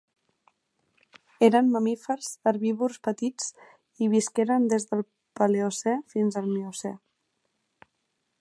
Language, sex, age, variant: Catalan, female, 19-29, Central